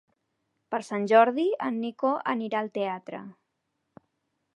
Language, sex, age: Catalan, female, 19-29